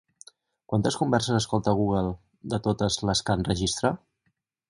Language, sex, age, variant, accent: Catalan, male, 30-39, Central, central